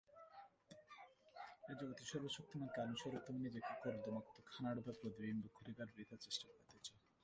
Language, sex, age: Bengali, male, 19-29